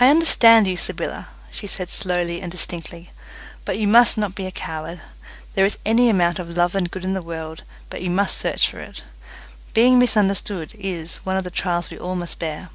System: none